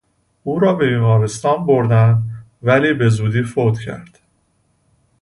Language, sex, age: Persian, male, 30-39